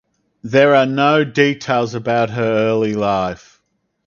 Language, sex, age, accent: English, male, 50-59, Australian English